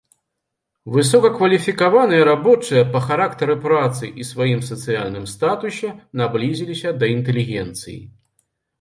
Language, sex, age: Belarusian, male, 40-49